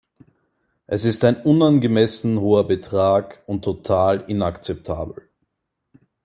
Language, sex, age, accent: German, male, 19-29, Österreichisches Deutsch